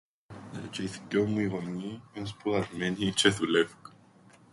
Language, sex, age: Greek, male, 19-29